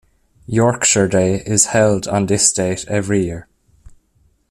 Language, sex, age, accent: English, male, under 19, Irish English